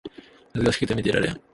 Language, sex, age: Japanese, male, 19-29